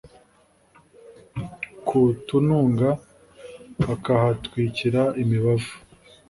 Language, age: Kinyarwanda, 30-39